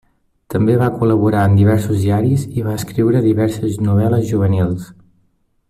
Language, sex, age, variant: Catalan, male, 19-29, Nord-Occidental